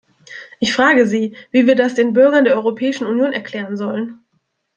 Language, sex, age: German, female, 19-29